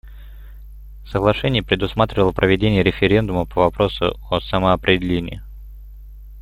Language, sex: Russian, male